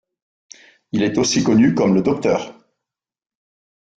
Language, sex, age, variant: French, male, 50-59, Français de métropole